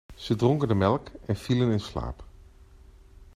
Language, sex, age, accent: Dutch, male, 40-49, Nederlands Nederlands